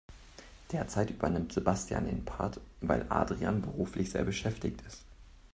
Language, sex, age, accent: German, male, 19-29, Deutschland Deutsch